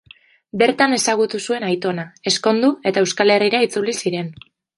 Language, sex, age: Basque, female, 19-29